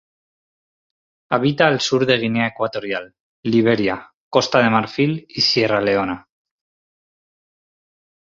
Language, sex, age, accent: Spanish, male, 30-39, España: Norte peninsular (Asturias, Castilla y León, Cantabria, País Vasco, Navarra, Aragón, La Rioja, Guadalajara, Cuenca)